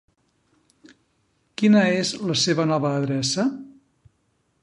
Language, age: Catalan, 60-69